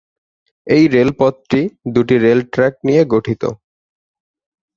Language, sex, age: Bengali, male, 19-29